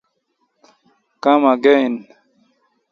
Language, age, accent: English, 19-29, England English